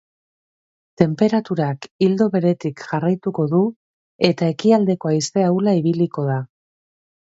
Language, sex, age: Basque, female, 40-49